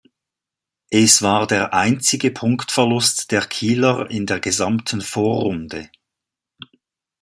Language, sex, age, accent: German, male, 60-69, Schweizerdeutsch